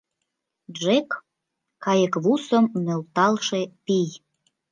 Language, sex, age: Mari, female, 19-29